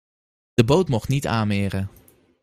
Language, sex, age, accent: Dutch, male, 19-29, Nederlands Nederlands